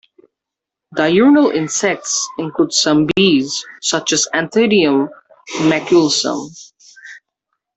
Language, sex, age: English, male, 19-29